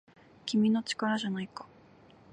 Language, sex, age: Japanese, female, 19-29